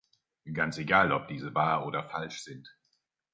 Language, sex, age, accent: German, male, 50-59, Deutschland Deutsch